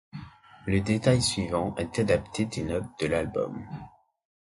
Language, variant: French, Français de métropole